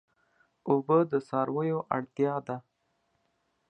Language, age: Pashto, 30-39